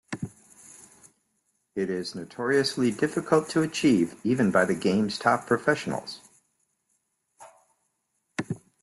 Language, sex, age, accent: English, male, 60-69, United States English